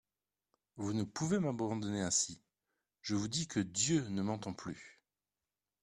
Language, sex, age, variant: French, male, 30-39, Français de métropole